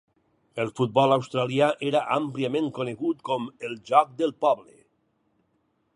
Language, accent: Catalan, valencià